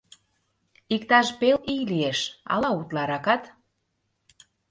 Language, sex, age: Mari, female, 30-39